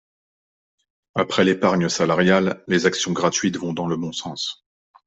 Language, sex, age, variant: French, male, 40-49, Français de métropole